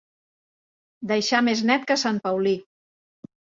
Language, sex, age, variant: Catalan, female, 50-59, Central